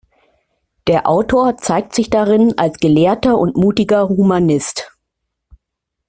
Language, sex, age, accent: German, female, 50-59, Deutschland Deutsch